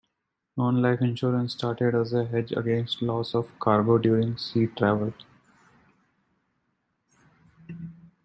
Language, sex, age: English, male, 19-29